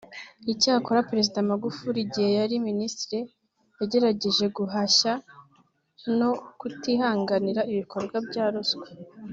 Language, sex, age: Kinyarwanda, female, 19-29